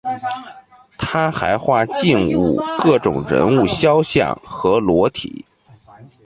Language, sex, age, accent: Chinese, male, 19-29, 出生地：北京市